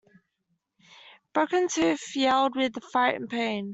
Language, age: English, under 19